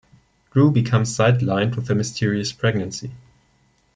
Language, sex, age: English, male, 19-29